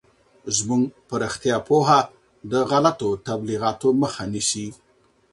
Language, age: Pashto, 40-49